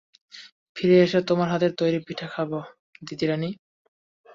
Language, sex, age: Bengali, male, 19-29